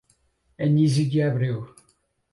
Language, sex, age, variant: Portuguese, male, 30-39, Portuguese (Portugal)